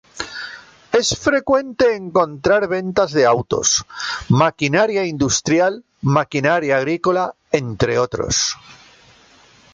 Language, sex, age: Spanish, female, 70-79